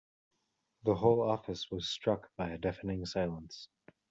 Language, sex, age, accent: English, male, under 19, United States English